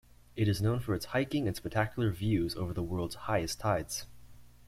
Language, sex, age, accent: English, male, under 19, Canadian English